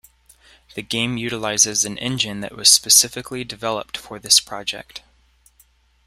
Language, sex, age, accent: English, male, 19-29, United States English